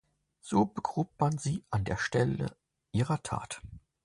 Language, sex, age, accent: German, male, 19-29, Deutschland Deutsch